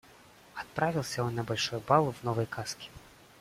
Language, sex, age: Russian, male, 19-29